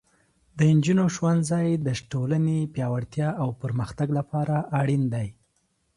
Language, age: Pashto, 30-39